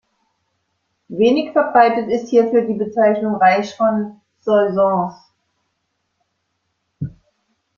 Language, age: German, 50-59